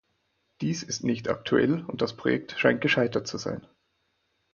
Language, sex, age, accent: German, male, 19-29, Deutschland Deutsch; Österreichisches Deutsch